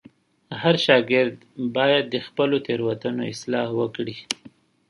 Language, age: Pashto, 30-39